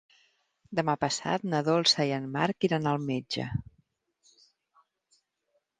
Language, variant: Catalan, Central